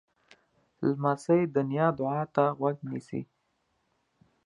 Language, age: Pashto, 30-39